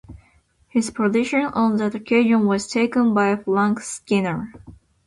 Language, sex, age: English, female, 19-29